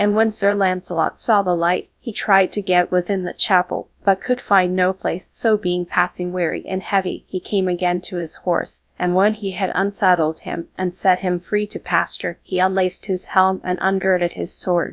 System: TTS, GradTTS